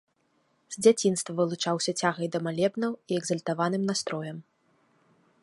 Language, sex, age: Belarusian, female, 19-29